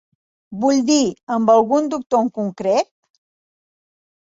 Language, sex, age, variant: Catalan, female, 60-69, Central